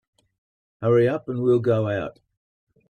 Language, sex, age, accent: English, male, 60-69, Australian English